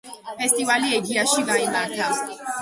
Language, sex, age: Georgian, female, under 19